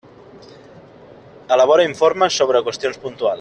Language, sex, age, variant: Catalan, male, 30-39, Central